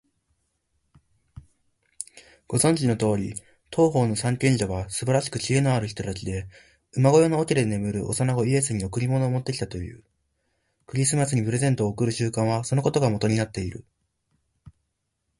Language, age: Japanese, 19-29